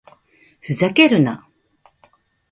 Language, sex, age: Japanese, female, 50-59